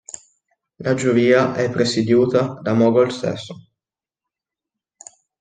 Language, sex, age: Italian, male, under 19